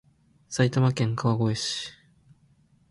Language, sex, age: Japanese, male, 19-29